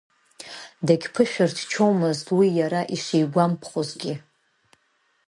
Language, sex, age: Abkhazian, female, 30-39